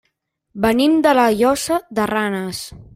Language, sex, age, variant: Catalan, male, under 19, Central